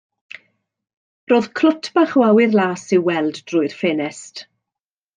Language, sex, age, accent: Welsh, female, 50-59, Y Deyrnas Unedig Cymraeg